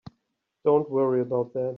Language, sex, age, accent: English, male, 30-39, United States English